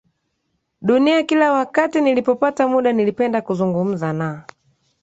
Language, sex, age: Swahili, female, 30-39